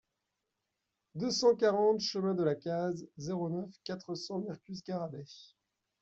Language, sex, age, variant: French, male, 30-39, Français de métropole